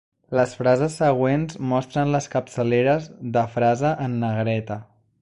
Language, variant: Catalan, Central